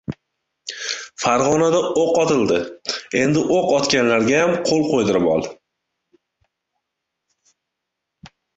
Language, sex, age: Uzbek, male, 19-29